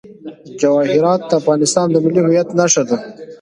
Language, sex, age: Pashto, male, 30-39